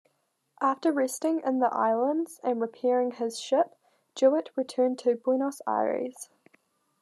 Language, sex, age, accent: English, female, 19-29, New Zealand English